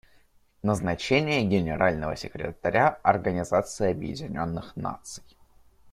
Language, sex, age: Russian, male, 19-29